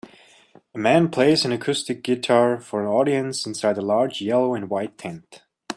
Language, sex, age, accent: English, male, 19-29, United States English